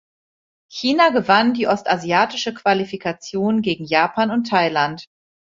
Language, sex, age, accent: German, female, 40-49, Deutschland Deutsch